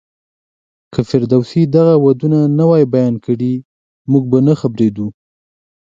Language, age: Pashto, 19-29